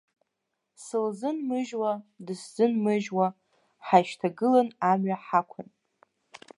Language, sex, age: Abkhazian, female, under 19